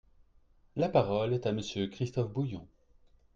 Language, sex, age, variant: French, male, 30-39, Français de métropole